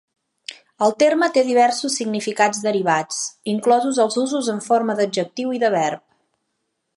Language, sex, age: Catalan, female, 40-49